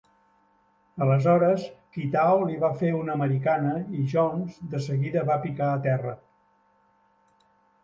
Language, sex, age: Catalan, male, 70-79